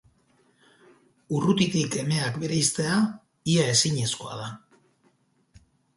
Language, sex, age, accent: Basque, male, 40-49, Mendebalekoa (Araba, Bizkaia, Gipuzkoako mendebaleko herri batzuk)